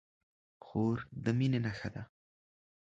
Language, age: Pashto, under 19